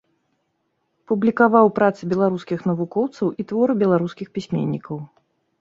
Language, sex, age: Belarusian, female, 30-39